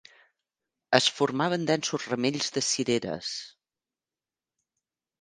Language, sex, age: Catalan, female, 50-59